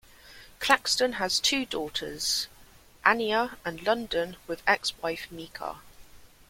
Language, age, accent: English, 19-29, England English